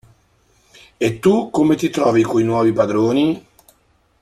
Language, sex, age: Italian, male, 40-49